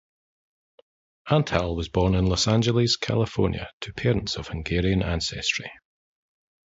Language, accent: English, Scottish English